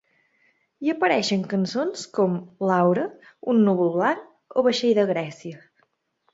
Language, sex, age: Catalan, female, 19-29